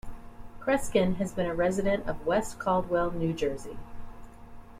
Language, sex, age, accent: English, female, 50-59, United States English